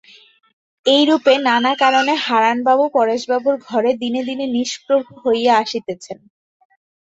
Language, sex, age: Bengali, female, 19-29